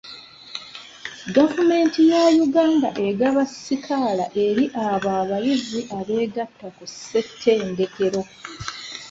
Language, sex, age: Ganda, female, 30-39